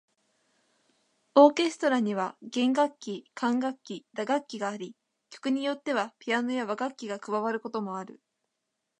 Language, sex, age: Japanese, female, 19-29